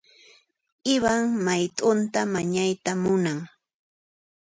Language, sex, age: Puno Quechua, female, 40-49